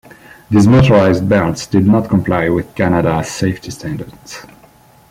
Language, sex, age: English, male, 30-39